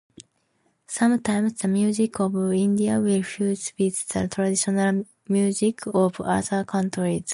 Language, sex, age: English, female, 19-29